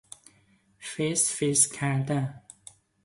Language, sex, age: Persian, male, 30-39